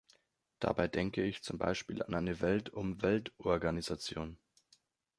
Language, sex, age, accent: German, male, 19-29, Deutschland Deutsch